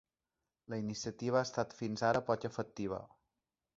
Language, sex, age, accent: Catalan, male, 40-49, balear; central